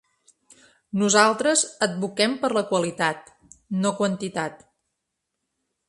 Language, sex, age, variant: Catalan, female, 40-49, Central